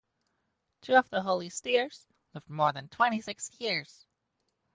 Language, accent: English, United States English